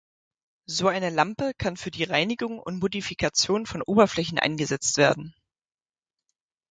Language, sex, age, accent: German, female, 19-29, Deutschland Deutsch